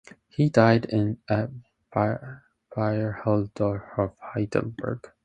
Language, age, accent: English, 19-29, United States English